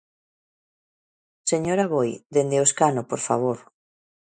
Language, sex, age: Galician, female, 40-49